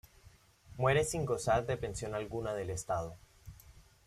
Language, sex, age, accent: Spanish, male, 19-29, Caribe: Cuba, Venezuela, Puerto Rico, República Dominicana, Panamá, Colombia caribeña, México caribeño, Costa del golfo de México